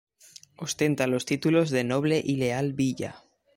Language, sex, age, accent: Spanish, male, 19-29, España: Centro-Sur peninsular (Madrid, Toledo, Castilla-La Mancha)